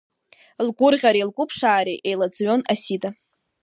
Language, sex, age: Abkhazian, female, 19-29